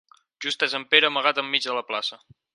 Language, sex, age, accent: Catalan, male, 19-29, Garrotxi